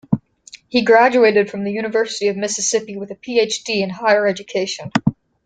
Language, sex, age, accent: English, female, under 19, United States English